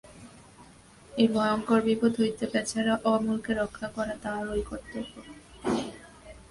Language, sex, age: Bengali, female, 19-29